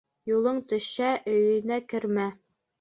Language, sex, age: Bashkir, female, under 19